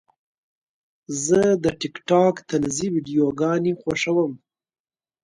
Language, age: Pashto, 19-29